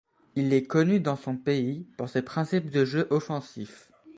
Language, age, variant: French, under 19, Français de métropole